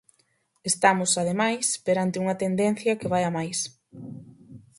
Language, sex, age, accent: Galician, female, 19-29, Normativo (estándar)